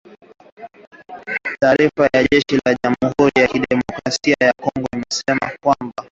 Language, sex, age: Swahili, male, 19-29